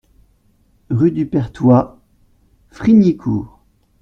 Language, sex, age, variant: French, male, 40-49, Français de métropole